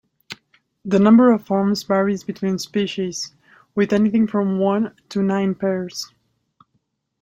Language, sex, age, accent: English, female, 19-29, United States English